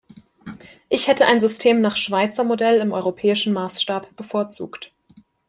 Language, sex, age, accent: German, female, 19-29, Deutschland Deutsch